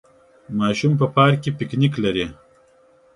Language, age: Pashto, 30-39